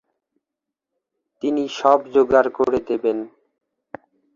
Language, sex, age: Bengali, male, 40-49